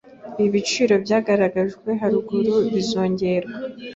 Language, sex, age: Kinyarwanda, female, 19-29